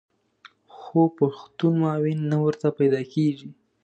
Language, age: Pashto, 19-29